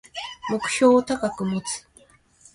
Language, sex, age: Japanese, female, 40-49